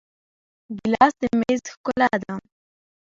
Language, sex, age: Pashto, female, under 19